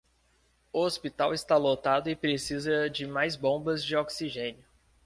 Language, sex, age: Portuguese, male, 19-29